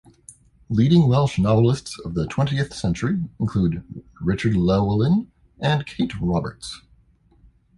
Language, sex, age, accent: English, male, 19-29, United States English